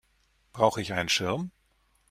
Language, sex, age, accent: German, male, 40-49, Deutschland Deutsch